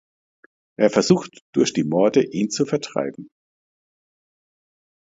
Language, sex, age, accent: German, male, 50-59, Deutschland Deutsch